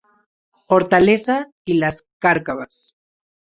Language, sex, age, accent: Spanish, male, 19-29, México